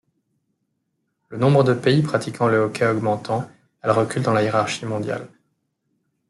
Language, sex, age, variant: French, male, 19-29, Français de métropole